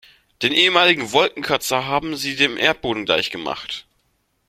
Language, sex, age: German, male, 19-29